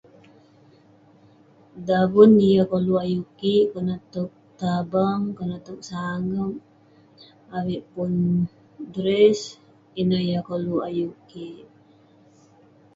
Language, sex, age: Western Penan, female, 19-29